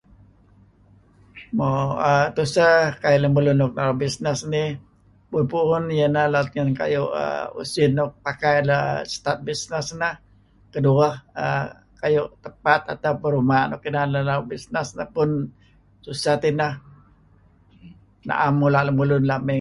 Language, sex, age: Kelabit, male, 70-79